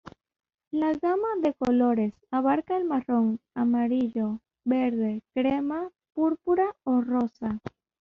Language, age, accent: Spanish, 90+, Andino-Pacífico: Colombia, Perú, Ecuador, oeste de Bolivia y Venezuela andina